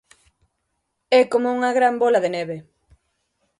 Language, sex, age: Galician, female, 30-39